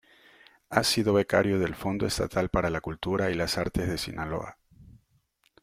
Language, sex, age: Spanish, male, 40-49